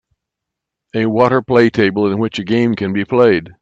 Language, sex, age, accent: English, male, 70-79, United States English